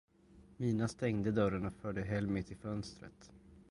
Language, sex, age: Swedish, male, 30-39